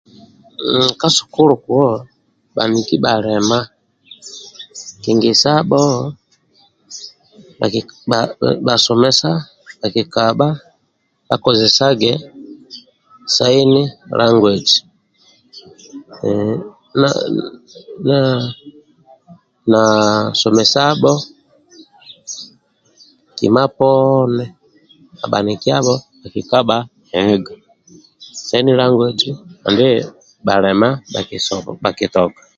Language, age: Amba (Uganda), 30-39